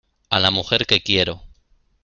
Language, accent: Spanish, España: Norte peninsular (Asturias, Castilla y León, Cantabria, País Vasco, Navarra, Aragón, La Rioja, Guadalajara, Cuenca)